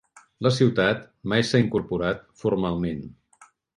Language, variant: Catalan, Central